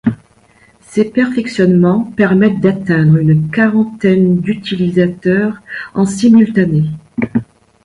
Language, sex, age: French, female, 60-69